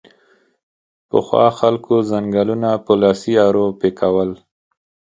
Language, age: Pashto, 30-39